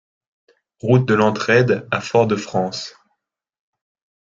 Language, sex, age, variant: French, male, 19-29, Français de métropole